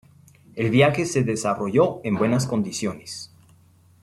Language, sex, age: Spanish, male, 60-69